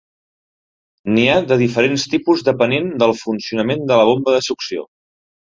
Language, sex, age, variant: Catalan, male, 40-49, Central